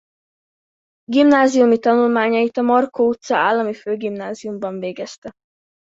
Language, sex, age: Hungarian, female, under 19